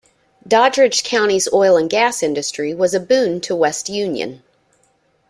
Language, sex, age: English, female, 30-39